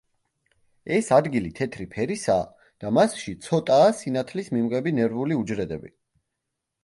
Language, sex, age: Georgian, male, 19-29